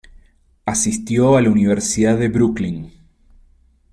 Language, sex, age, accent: Spanish, male, 30-39, Rioplatense: Argentina, Uruguay, este de Bolivia, Paraguay